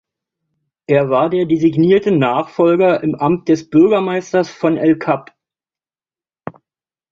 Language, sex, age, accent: German, male, 50-59, Deutschland Deutsch